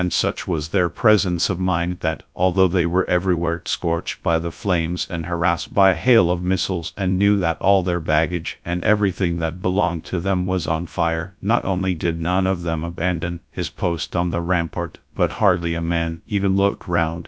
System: TTS, GradTTS